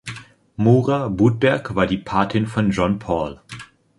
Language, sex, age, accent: German, male, 19-29, Deutschland Deutsch